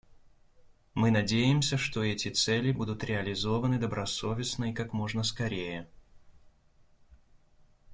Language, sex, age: Russian, male, 30-39